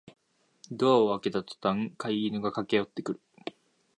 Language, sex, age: Japanese, male, 19-29